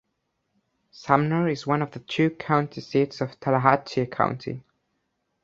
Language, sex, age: English, male, under 19